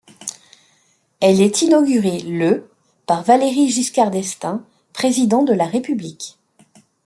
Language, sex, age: French, female, 50-59